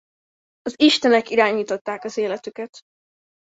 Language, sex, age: Hungarian, female, under 19